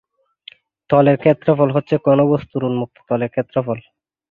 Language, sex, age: Bengali, male, 19-29